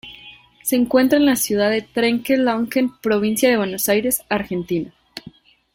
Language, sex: Spanish, female